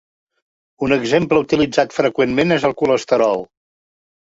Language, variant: Catalan, Central